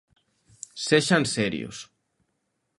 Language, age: Galician, 19-29